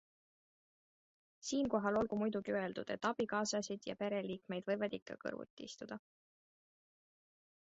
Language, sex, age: Estonian, female, 19-29